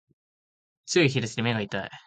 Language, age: Japanese, 19-29